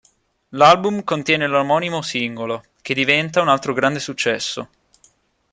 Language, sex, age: Italian, male, 19-29